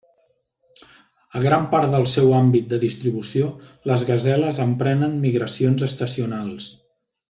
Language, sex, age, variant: Catalan, male, 50-59, Central